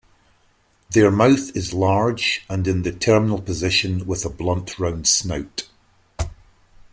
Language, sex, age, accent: English, male, 50-59, Scottish English